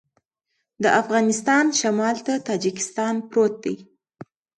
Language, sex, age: Pashto, female, 19-29